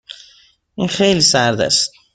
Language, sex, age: Persian, male, 19-29